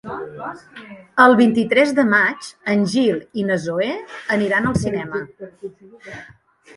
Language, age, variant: Catalan, under 19, Central